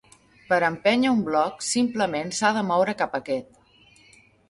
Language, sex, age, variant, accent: Catalan, female, 40-49, Central, central